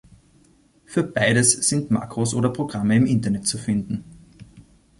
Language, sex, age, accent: German, male, 30-39, Österreichisches Deutsch